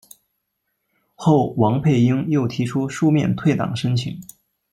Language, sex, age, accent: Chinese, male, 19-29, 出生地：四川省